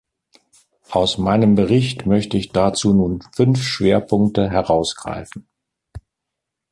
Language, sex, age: German, male, 70-79